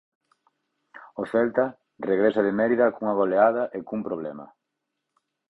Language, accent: Galician, Central (gheada); Normativo (estándar)